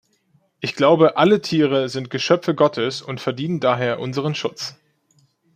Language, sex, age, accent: German, male, 19-29, Deutschland Deutsch